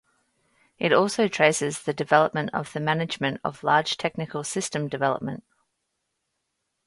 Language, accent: English, Australian English